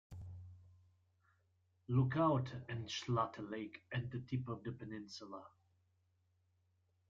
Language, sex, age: English, male, 30-39